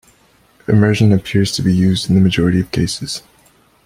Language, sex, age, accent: English, male, 19-29, United States English